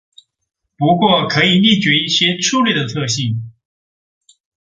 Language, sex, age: Chinese, male, 19-29